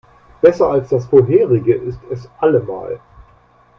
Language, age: German, 60-69